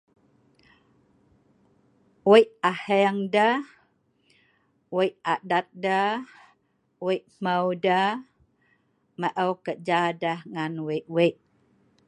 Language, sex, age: Sa'ban, female, 50-59